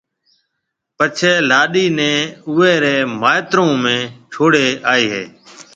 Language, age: Marwari (Pakistan), 40-49